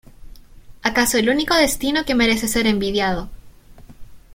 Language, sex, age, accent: Spanish, female, 19-29, Chileno: Chile, Cuyo